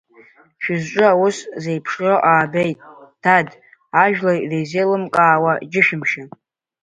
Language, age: Abkhazian, under 19